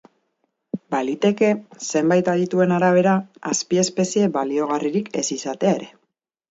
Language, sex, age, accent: Basque, female, 30-39, Mendebalekoa (Araba, Bizkaia, Gipuzkoako mendebaleko herri batzuk)